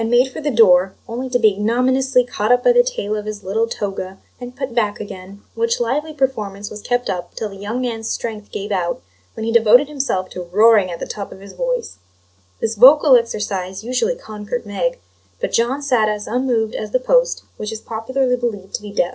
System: none